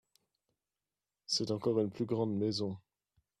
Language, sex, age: French, male, 19-29